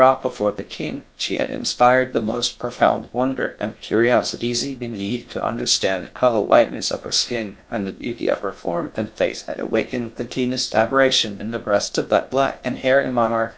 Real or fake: fake